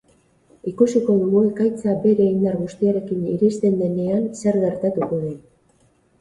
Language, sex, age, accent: Basque, female, 50-59, Erdialdekoa edo Nafarra (Gipuzkoa, Nafarroa)